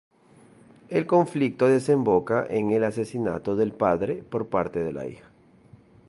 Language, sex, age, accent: Spanish, male, 19-29, Andino-Pacífico: Colombia, Perú, Ecuador, oeste de Bolivia y Venezuela andina